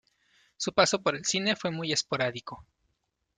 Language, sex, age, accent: Spanish, male, 30-39, México